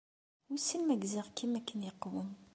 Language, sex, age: Kabyle, female, 30-39